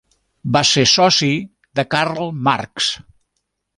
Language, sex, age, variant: Catalan, male, 70-79, Central